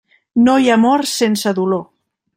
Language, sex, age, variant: Catalan, female, 19-29, Central